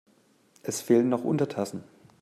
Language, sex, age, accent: German, male, 19-29, Deutschland Deutsch